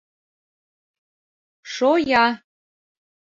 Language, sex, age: Mari, female, 30-39